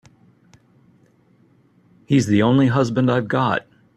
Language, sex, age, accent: English, male, 60-69, United States English